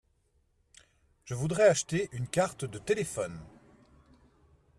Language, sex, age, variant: French, male, 50-59, Français de métropole